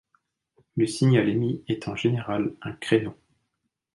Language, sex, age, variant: French, male, 30-39, Français de métropole